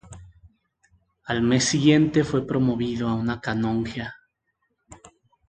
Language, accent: Spanish, México